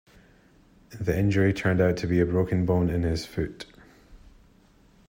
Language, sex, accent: English, male, Scottish English